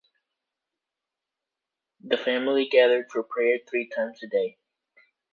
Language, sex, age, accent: English, male, 19-29, United States English